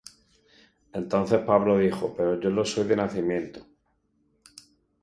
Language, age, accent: Spanish, 40-49, España: Sur peninsular (Andalucia, Extremadura, Murcia)